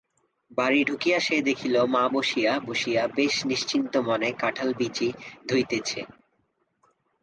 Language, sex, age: Bengali, male, 19-29